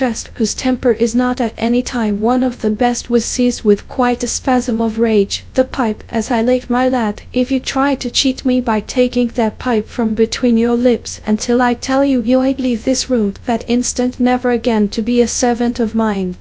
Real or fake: fake